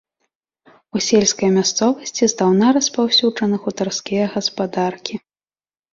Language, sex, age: Belarusian, female, 19-29